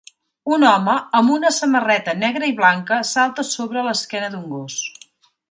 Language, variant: Catalan, Central